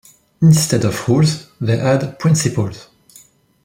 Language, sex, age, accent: English, male, 19-29, United States English